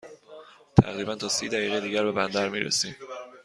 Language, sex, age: Persian, male, 30-39